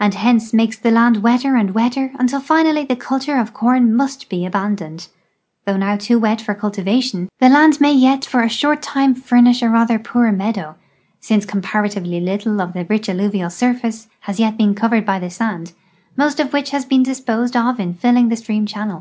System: none